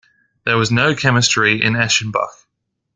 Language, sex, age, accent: English, male, 19-29, England English